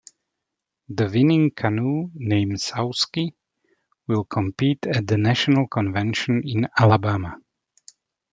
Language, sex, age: English, male, 40-49